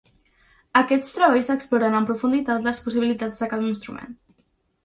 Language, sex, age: Catalan, female, under 19